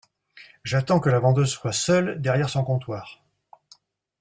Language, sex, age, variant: French, male, 50-59, Français de métropole